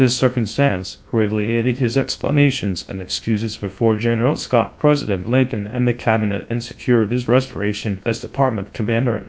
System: TTS, GlowTTS